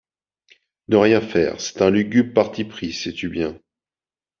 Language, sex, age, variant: French, male, 30-39, Français de métropole